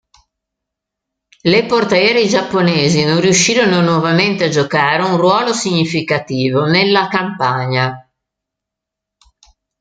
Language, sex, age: Italian, female, 60-69